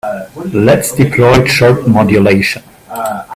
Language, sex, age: English, male, 40-49